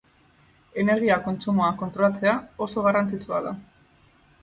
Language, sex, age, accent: Basque, female, 19-29, Mendebalekoa (Araba, Bizkaia, Gipuzkoako mendebaleko herri batzuk)